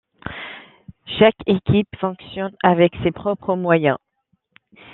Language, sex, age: French, female, 19-29